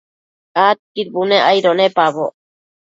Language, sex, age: Matsés, female, under 19